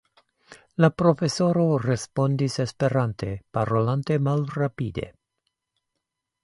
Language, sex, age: Esperanto, male, 70-79